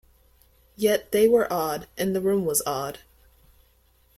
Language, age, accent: English, under 19, United States English